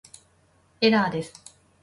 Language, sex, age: Japanese, female, 30-39